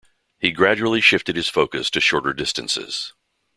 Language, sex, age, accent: English, male, 60-69, United States English